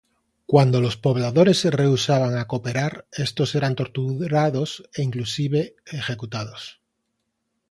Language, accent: Spanish, España: Centro-Sur peninsular (Madrid, Toledo, Castilla-La Mancha)